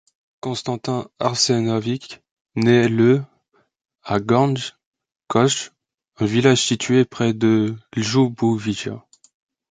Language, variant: French, Français de métropole